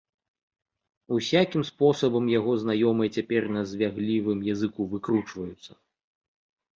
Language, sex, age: Belarusian, male, 30-39